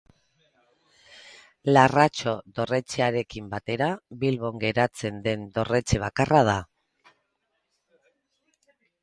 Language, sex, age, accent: Basque, female, 50-59, Mendebalekoa (Araba, Bizkaia, Gipuzkoako mendebaleko herri batzuk)